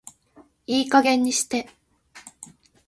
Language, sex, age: Japanese, female, 19-29